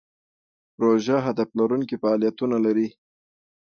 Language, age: Pashto, 30-39